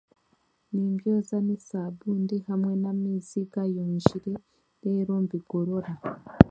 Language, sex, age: Chiga, female, 19-29